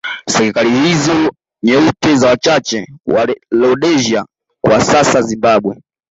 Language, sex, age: Swahili, male, 19-29